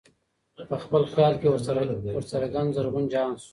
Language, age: Pashto, 30-39